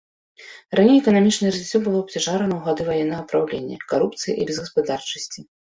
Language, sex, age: Belarusian, female, 30-39